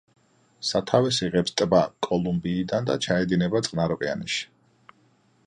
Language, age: Georgian, 40-49